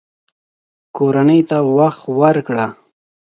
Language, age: Pashto, 19-29